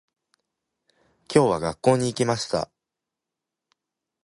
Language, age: Japanese, 19-29